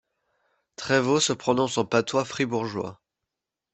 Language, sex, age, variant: French, male, 19-29, Français de métropole